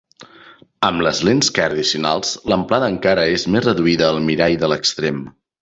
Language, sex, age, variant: Catalan, male, 30-39, Central